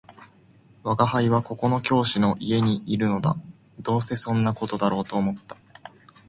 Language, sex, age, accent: Japanese, male, 19-29, 標準語